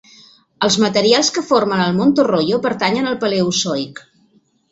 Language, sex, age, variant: Catalan, female, 50-59, Central